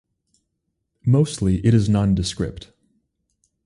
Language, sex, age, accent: English, male, 19-29, United States English